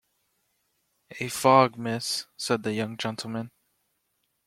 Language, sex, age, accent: English, male, 19-29, United States English